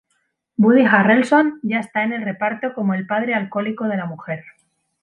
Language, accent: Spanish, España: Centro-Sur peninsular (Madrid, Toledo, Castilla-La Mancha)